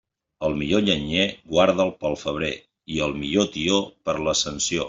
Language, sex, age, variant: Catalan, male, 40-49, Central